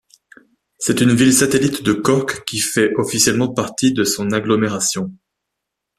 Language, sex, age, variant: French, male, 19-29, Français de métropole